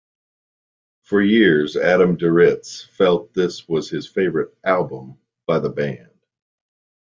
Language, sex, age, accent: English, male, 40-49, United States English